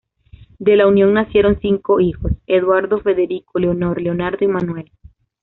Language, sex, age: Spanish, female, 19-29